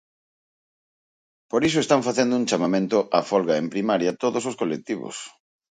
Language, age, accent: Galician, 40-49, Central (gheada)